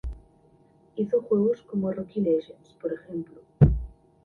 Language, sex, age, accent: Spanish, female, under 19, España: Norte peninsular (Asturias, Castilla y León, Cantabria, País Vasco, Navarra, Aragón, La Rioja, Guadalajara, Cuenca)